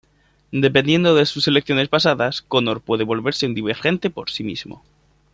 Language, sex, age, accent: Spanish, male, 19-29, España: Centro-Sur peninsular (Madrid, Toledo, Castilla-La Mancha)